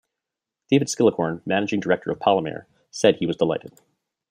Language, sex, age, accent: English, male, 30-39, Canadian English